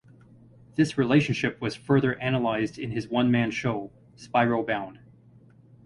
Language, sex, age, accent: English, male, 40-49, United States English